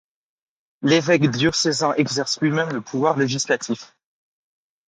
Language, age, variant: French, under 19, Français de métropole